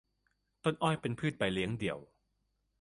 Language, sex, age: Thai, male, 19-29